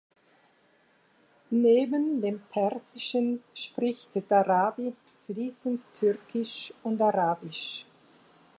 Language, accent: German, Schweizerdeutsch